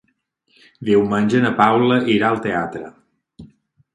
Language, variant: Catalan, Balear